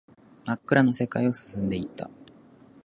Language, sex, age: Japanese, male, 19-29